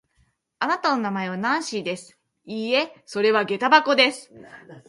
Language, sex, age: Japanese, female, 30-39